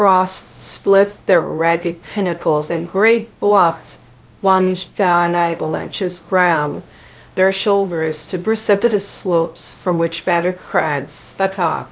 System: TTS, VITS